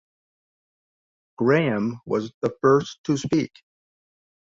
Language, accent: English, United States English